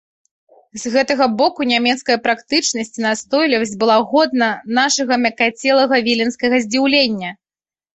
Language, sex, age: Belarusian, female, 30-39